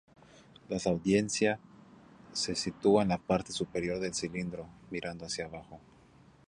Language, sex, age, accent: Spanish, male, 30-39, México